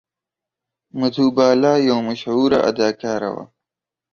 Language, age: Pashto, 19-29